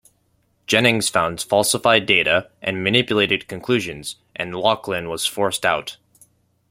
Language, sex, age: English, male, under 19